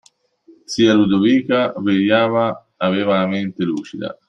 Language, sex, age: Italian, male, 40-49